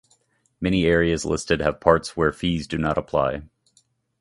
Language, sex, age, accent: English, male, 30-39, United States English